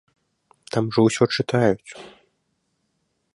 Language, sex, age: Belarusian, male, 19-29